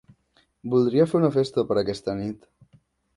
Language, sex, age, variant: Catalan, male, 19-29, Central